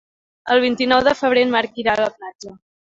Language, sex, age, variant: Catalan, female, 19-29, Central